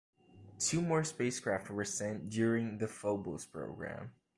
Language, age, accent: English, under 19, Canadian English